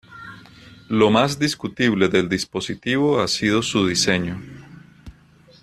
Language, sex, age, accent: Spanish, male, 40-49, Andino-Pacífico: Colombia, Perú, Ecuador, oeste de Bolivia y Venezuela andina